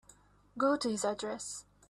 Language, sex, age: English, female, under 19